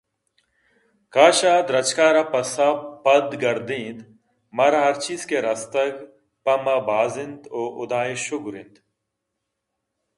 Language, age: Eastern Balochi, 30-39